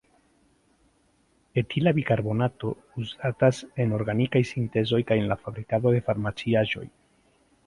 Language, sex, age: Esperanto, male, 50-59